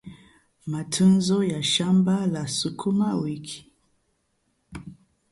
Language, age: English, 40-49